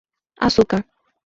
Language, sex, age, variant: Portuguese, female, 19-29, Portuguese (Brasil)